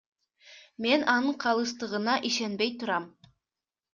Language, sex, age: Kyrgyz, female, 19-29